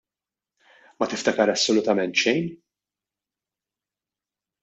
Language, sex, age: Maltese, male, 40-49